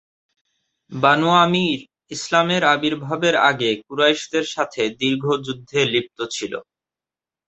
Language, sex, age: Bengali, male, under 19